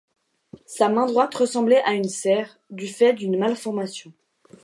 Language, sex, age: French, female, 19-29